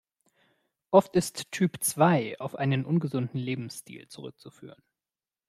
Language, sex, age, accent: German, male, 19-29, Deutschland Deutsch